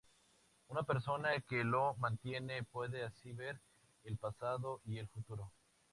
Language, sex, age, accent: Spanish, male, 19-29, México